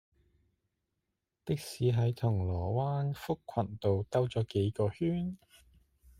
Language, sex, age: Cantonese, male, 30-39